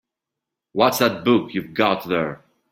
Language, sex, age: English, male, 30-39